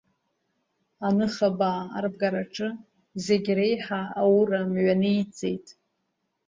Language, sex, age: Abkhazian, female, 30-39